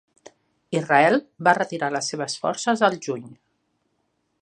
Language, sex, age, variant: Catalan, female, 50-59, Nord-Occidental